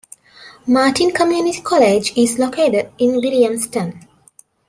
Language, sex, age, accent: English, female, 19-29, India and South Asia (India, Pakistan, Sri Lanka)